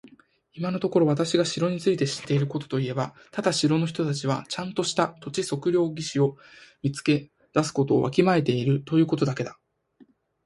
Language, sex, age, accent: Japanese, male, 19-29, 標準語